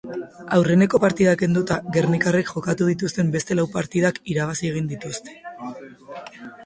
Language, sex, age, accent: Basque, female, 19-29, Mendebalekoa (Araba, Bizkaia, Gipuzkoako mendebaleko herri batzuk)